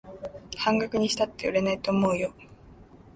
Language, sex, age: Japanese, female, 19-29